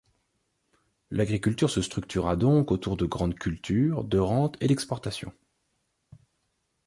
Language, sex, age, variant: French, male, 30-39, Français de métropole